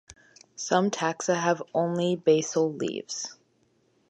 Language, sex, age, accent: English, female, under 19, United States English